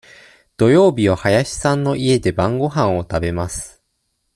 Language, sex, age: Japanese, male, 19-29